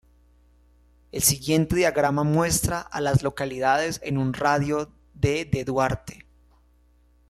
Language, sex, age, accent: Spanish, male, 19-29, Caribe: Cuba, Venezuela, Puerto Rico, República Dominicana, Panamá, Colombia caribeña, México caribeño, Costa del golfo de México